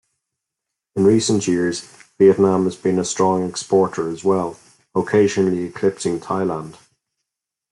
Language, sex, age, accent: English, male, 40-49, Irish English